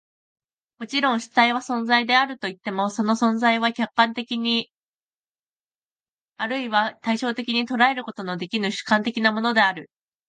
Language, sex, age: Japanese, female, under 19